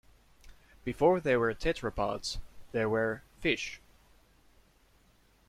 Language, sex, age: English, male, 19-29